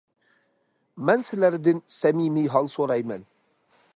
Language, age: Uyghur, 30-39